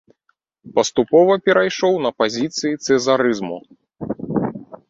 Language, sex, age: Belarusian, male, 30-39